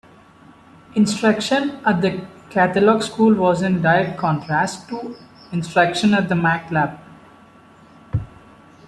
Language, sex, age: English, male, 19-29